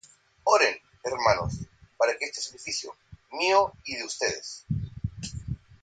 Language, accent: Spanish, Chileno: Chile, Cuyo